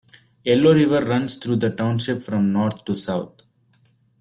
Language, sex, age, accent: English, male, 19-29, India and South Asia (India, Pakistan, Sri Lanka)